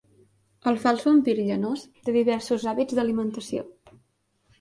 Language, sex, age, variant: Catalan, female, 19-29, Central